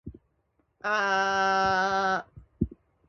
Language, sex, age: Japanese, female, 19-29